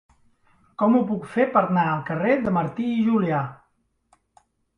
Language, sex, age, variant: Catalan, male, 40-49, Central